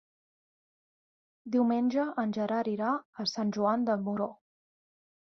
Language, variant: Catalan, Central